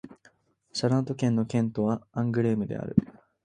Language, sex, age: Japanese, male, 19-29